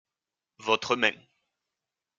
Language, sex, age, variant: French, male, 19-29, Français de métropole